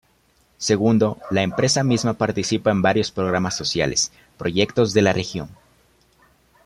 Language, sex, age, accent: Spanish, male, under 19, Andino-Pacífico: Colombia, Perú, Ecuador, oeste de Bolivia y Venezuela andina